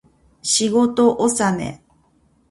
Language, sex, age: Japanese, female, 50-59